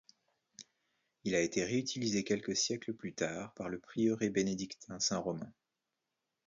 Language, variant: French, Français de métropole